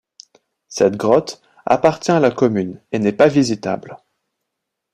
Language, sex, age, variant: French, male, 19-29, Français de métropole